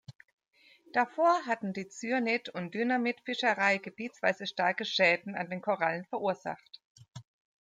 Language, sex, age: German, female, 30-39